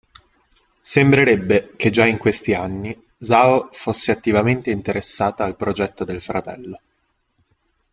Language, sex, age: Italian, male, 19-29